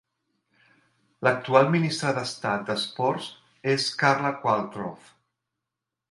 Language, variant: Catalan, Central